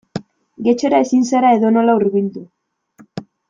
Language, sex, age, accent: Basque, female, 19-29, Mendebalekoa (Araba, Bizkaia, Gipuzkoako mendebaleko herri batzuk)